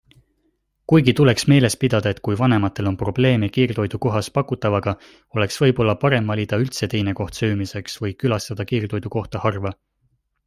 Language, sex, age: Estonian, male, 19-29